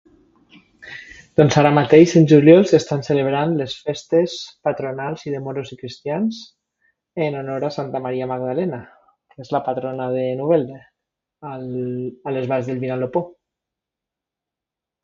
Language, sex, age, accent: Catalan, male, 40-49, valencià